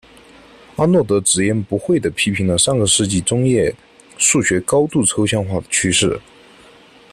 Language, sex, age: Chinese, male, 19-29